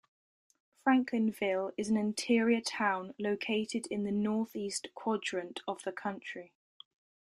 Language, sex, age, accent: English, female, 19-29, England English